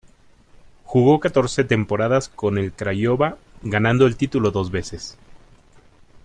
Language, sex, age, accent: Spanish, male, 40-49, México